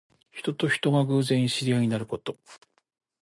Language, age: Japanese, 60-69